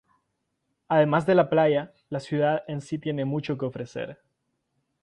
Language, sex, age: Spanish, female, 19-29